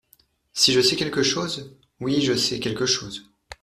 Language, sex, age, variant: French, male, 19-29, Français de métropole